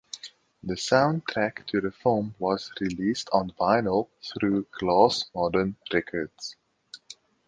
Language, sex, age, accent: English, male, 19-29, Southern African (South Africa, Zimbabwe, Namibia)